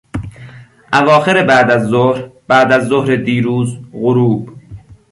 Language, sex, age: Persian, male, under 19